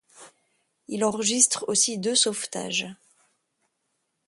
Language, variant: French, Français de métropole